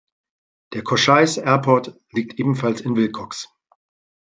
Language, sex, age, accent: German, male, 50-59, Deutschland Deutsch